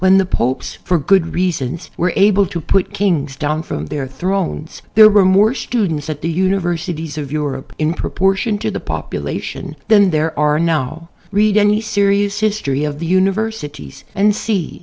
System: none